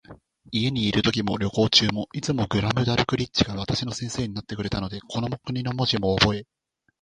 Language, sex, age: Japanese, female, 19-29